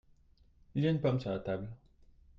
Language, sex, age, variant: French, male, 30-39, Français de métropole